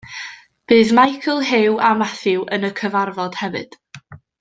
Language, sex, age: Welsh, female, 19-29